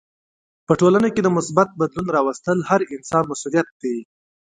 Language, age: Pashto, 19-29